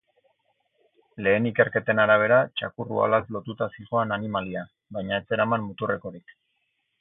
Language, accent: Basque, Erdialdekoa edo Nafarra (Gipuzkoa, Nafarroa)